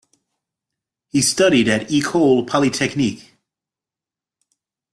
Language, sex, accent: English, male, United States English